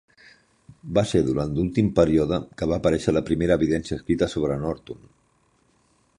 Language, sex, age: Catalan, male, 50-59